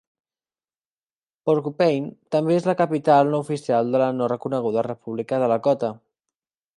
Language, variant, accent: Catalan, Central, gironí